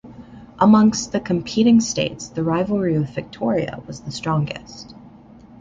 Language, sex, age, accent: English, male, under 19, United States English